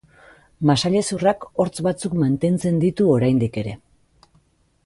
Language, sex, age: Basque, female, 40-49